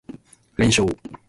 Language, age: Japanese, 30-39